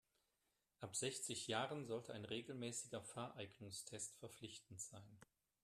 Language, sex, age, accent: German, male, 50-59, Deutschland Deutsch